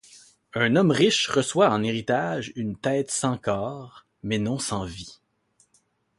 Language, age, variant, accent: French, 40-49, Français d'Amérique du Nord, Français du Canada